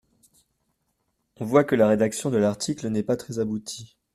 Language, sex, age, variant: French, male, 19-29, Français de métropole